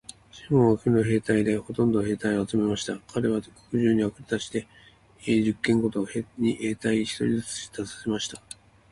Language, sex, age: Japanese, male, 50-59